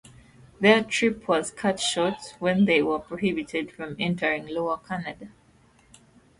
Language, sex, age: English, female, 19-29